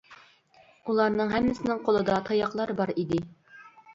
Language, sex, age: Uyghur, female, 30-39